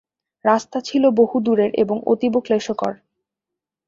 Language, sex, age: Bengali, female, under 19